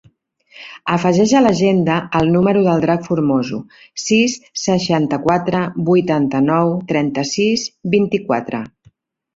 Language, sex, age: Catalan, female, 60-69